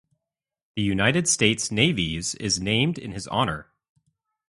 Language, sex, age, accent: English, male, 19-29, United States English